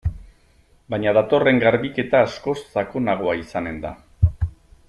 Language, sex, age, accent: Basque, male, 50-59, Mendebalekoa (Araba, Bizkaia, Gipuzkoako mendebaleko herri batzuk)